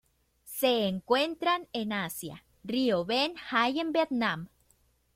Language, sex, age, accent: Spanish, female, under 19, México